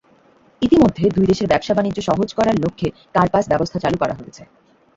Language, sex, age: Bengali, female, 19-29